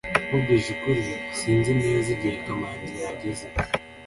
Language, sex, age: Kinyarwanda, male, under 19